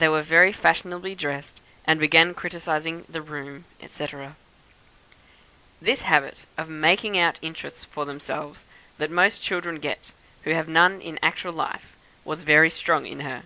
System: none